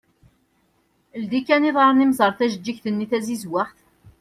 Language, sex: Kabyle, female